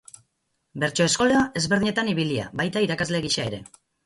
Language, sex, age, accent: Basque, female, 40-49, Mendebalekoa (Araba, Bizkaia, Gipuzkoako mendebaleko herri batzuk)